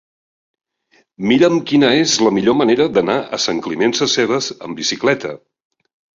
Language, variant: Catalan, Central